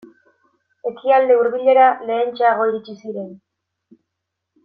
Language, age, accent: Basque, 19-29, Mendebalekoa (Araba, Bizkaia, Gipuzkoako mendebaleko herri batzuk)